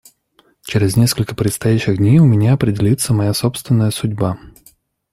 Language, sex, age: Russian, male, 30-39